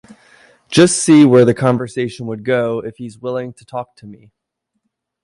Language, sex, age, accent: English, male, 30-39, United States English